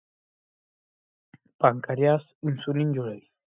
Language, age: Pashto, 19-29